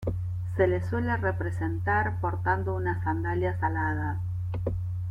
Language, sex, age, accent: Spanish, female, 40-49, Rioplatense: Argentina, Uruguay, este de Bolivia, Paraguay